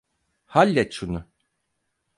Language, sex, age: Turkish, male, 50-59